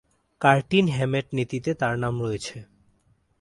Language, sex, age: Bengali, male, 19-29